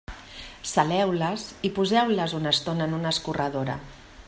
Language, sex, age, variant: Catalan, female, 50-59, Central